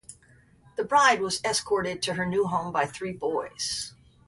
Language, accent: English, United States English